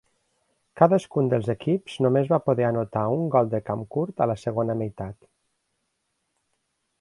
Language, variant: Catalan, Nord-Occidental